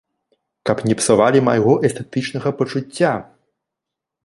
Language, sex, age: Belarusian, male, 30-39